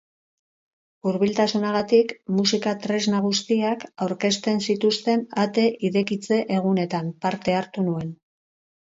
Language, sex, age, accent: Basque, female, 50-59, Mendebalekoa (Araba, Bizkaia, Gipuzkoako mendebaleko herri batzuk)